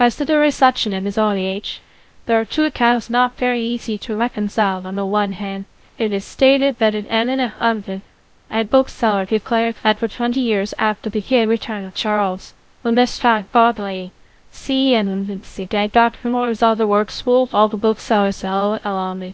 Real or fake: fake